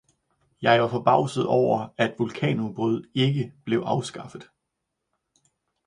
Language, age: Danish, 40-49